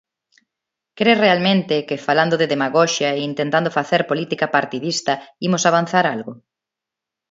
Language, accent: Galician, Neofalante